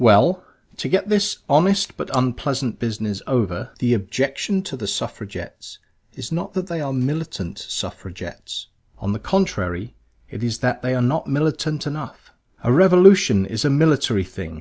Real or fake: real